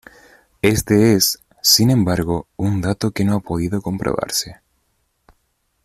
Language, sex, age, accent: Spanish, male, 19-29, Chileno: Chile, Cuyo